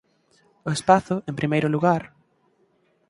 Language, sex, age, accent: Galician, male, 19-29, Normativo (estándar)